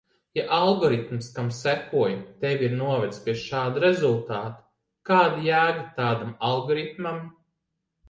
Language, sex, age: Latvian, male, 30-39